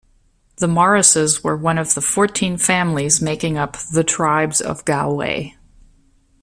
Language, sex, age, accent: English, female, 50-59, United States English